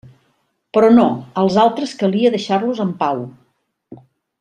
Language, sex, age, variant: Catalan, female, 60-69, Central